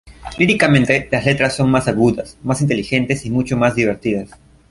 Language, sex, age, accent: Spanish, male, under 19, Andino-Pacífico: Colombia, Perú, Ecuador, oeste de Bolivia y Venezuela andina